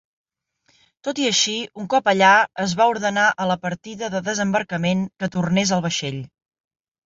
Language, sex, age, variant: Catalan, female, 40-49, Central